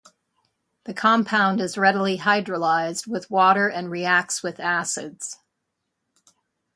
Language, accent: English, United States English